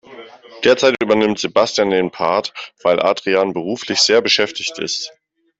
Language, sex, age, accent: German, male, 30-39, Deutschland Deutsch